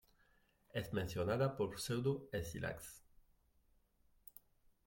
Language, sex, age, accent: Spanish, male, 40-49, Andino-Pacífico: Colombia, Perú, Ecuador, oeste de Bolivia y Venezuela andina